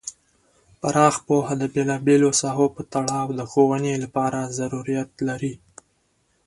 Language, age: Pashto, 19-29